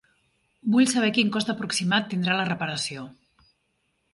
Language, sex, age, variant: Catalan, female, 40-49, Central